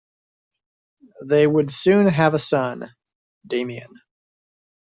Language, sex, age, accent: English, male, 30-39, United States English